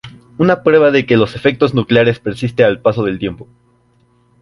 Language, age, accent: Spanish, under 19, Andino-Pacífico: Colombia, Perú, Ecuador, oeste de Bolivia y Venezuela andina